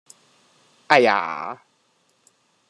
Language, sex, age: Cantonese, male, 30-39